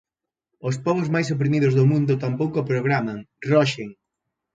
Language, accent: Galician, Central (gheada)